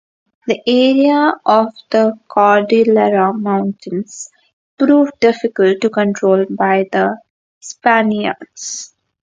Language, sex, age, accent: English, female, under 19, India and South Asia (India, Pakistan, Sri Lanka)